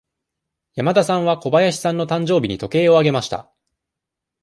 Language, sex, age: Japanese, male, 19-29